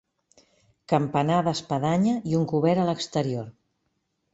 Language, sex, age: Catalan, female, 50-59